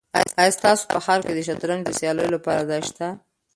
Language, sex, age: Pashto, female, 19-29